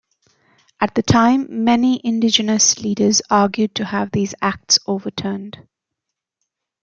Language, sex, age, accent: English, female, 40-49, England English